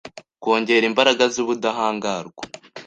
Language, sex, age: Kinyarwanda, male, under 19